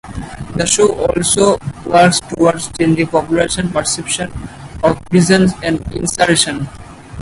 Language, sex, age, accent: English, male, 19-29, United States English